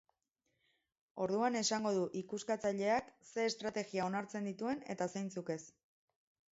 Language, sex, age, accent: Basque, female, 30-39, Erdialdekoa edo Nafarra (Gipuzkoa, Nafarroa)